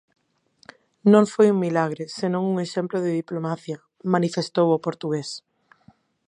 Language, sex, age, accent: Galician, female, 19-29, Neofalante